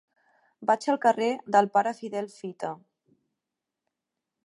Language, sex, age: Catalan, female, 19-29